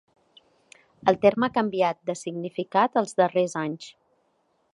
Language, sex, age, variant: Catalan, female, 40-49, Central